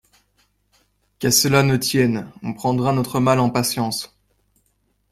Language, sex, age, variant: French, male, 19-29, Français de métropole